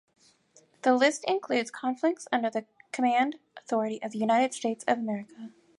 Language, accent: English, United States English